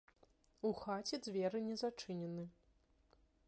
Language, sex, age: Belarusian, female, 19-29